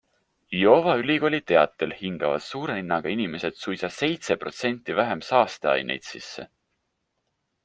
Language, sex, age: Estonian, male, 19-29